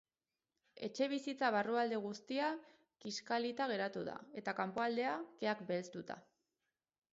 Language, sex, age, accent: Basque, female, 19-29, Mendebalekoa (Araba, Bizkaia, Gipuzkoako mendebaleko herri batzuk)